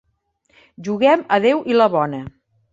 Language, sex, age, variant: Catalan, female, 50-59, Central